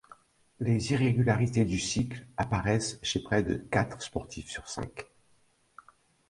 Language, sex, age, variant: French, male, 60-69, Français de métropole